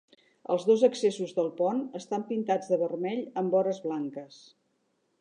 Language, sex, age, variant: Catalan, female, 60-69, Central